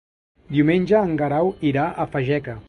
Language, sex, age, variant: Catalan, male, 50-59, Central